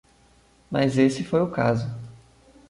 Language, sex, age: Portuguese, male, 30-39